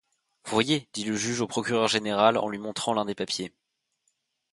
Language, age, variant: French, 19-29, Français de métropole